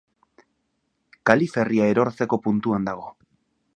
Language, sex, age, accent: Basque, male, 30-39, Mendebalekoa (Araba, Bizkaia, Gipuzkoako mendebaleko herri batzuk)